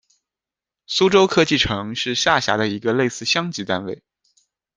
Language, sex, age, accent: Chinese, male, 30-39, 出生地：浙江省